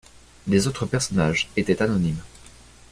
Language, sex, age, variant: French, male, 19-29, Français de métropole